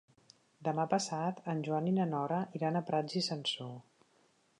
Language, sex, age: Catalan, female, 40-49